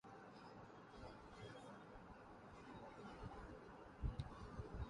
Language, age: English, 40-49